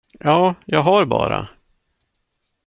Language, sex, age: Swedish, male, 50-59